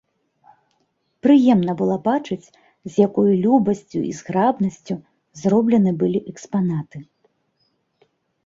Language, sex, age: Belarusian, female, 40-49